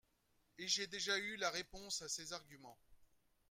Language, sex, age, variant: French, male, 50-59, Français de métropole